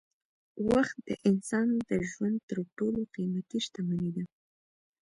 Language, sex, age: Pashto, female, 19-29